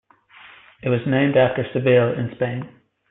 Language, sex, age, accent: English, male, 19-29, Irish English